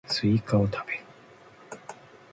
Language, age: Japanese, 50-59